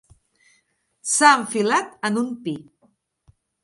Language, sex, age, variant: Catalan, female, 40-49, Central